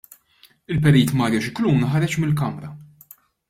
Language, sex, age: Maltese, male, 30-39